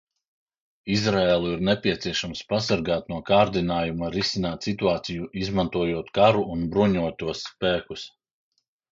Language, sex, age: Latvian, male, 40-49